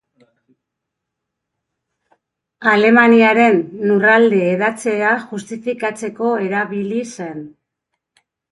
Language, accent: Basque, Erdialdekoa edo Nafarra (Gipuzkoa, Nafarroa)